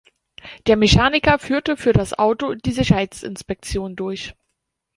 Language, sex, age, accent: German, female, 30-39, Deutschland Deutsch